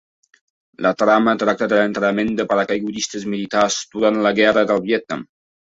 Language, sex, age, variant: Catalan, male, 19-29, Septentrional